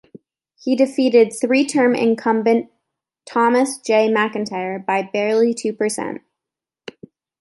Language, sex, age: English, female, 19-29